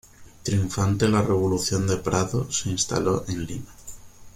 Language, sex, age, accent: Spanish, male, 19-29, España: Sur peninsular (Andalucia, Extremadura, Murcia)